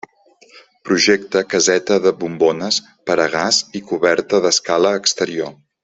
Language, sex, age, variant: Catalan, male, 50-59, Central